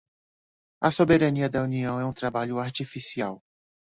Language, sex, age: Portuguese, male, 30-39